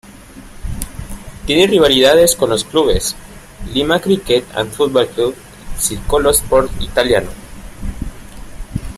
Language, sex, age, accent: Spanish, male, 19-29, México